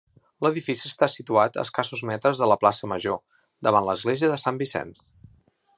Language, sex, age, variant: Catalan, male, 40-49, Central